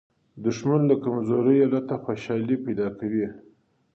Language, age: Pashto, 40-49